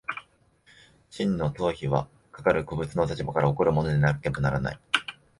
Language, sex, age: Japanese, male, 19-29